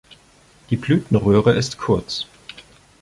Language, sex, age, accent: German, male, 19-29, Deutschland Deutsch